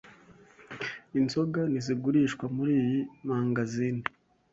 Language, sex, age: Kinyarwanda, male, 19-29